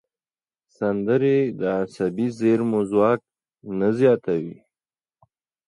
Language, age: Pashto, 30-39